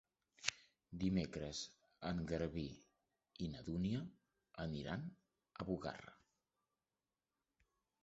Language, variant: Catalan, Central